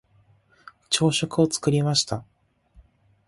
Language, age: Japanese, 19-29